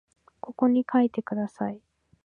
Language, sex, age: Japanese, female, 19-29